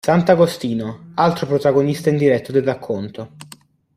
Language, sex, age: Italian, male, under 19